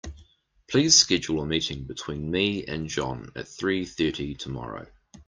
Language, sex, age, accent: English, male, 40-49, New Zealand English